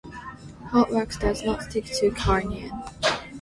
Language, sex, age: English, female, 19-29